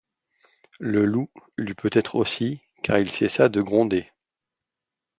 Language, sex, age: French, male, 40-49